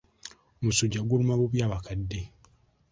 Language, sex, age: Ganda, male, 19-29